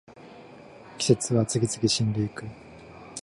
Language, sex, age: Japanese, male, 19-29